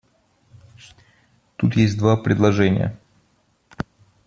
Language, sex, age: Russian, male, 30-39